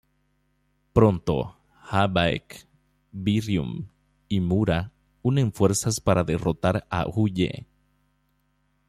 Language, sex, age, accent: Spanish, male, 30-39, Rioplatense: Argentina, Uruguay, este de Bolivia, Paraguay